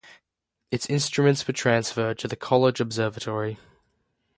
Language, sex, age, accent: English, male, under 19, Australian English; Canadian English